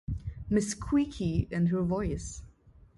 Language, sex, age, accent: English, female, 19-29, India and South Asia (India, Pakistan, Sri Lanka)